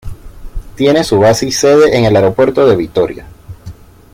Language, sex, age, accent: Spanish, male, 19-29, Caribe: Cuba, Venezuela, Puerto Rico, República Dominicana, Panamá, Colombia caribeña, México caribeño, Costa del golfo de México